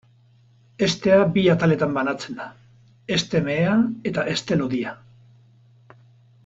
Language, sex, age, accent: Basque, male, 50-59, Erdialdekoa edo Nafarra (Gipuzkoa, Nafarroa)